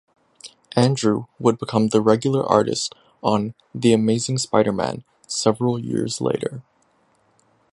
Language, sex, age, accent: English, male, 19-29, Canadian English